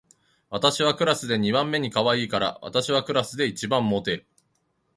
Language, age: Japanese, 30-39